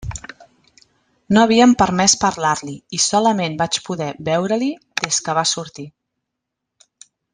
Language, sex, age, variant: Catalan, female, 40-49, Central